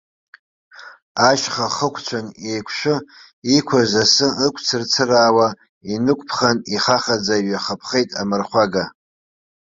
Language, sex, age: Abkhazian, male, 40-49